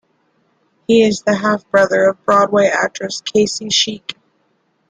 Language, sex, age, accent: English, female, 19-29, United States English